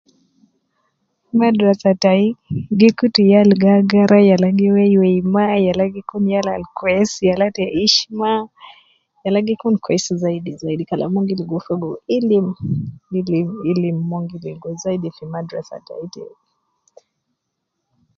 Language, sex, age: Nubi, female, 30-39